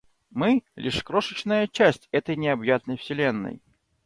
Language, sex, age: Russian, male, 30-39